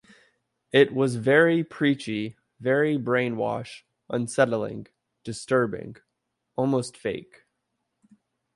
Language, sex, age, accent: English, male, 30-39, United States English